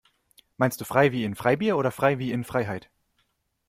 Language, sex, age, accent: German, male, 19-29, Deutschland Deutsch